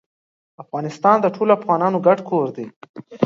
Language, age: Pashto, under 19